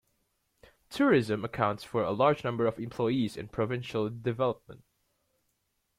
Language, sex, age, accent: English, male, 19-29, Australian English